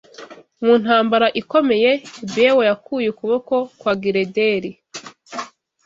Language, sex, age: Kinyarwanda, female, 19-29